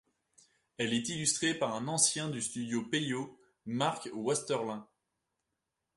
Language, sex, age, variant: French, male, 19-29, Français de métropole